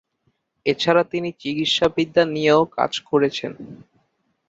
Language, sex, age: Bengali, male, 19-29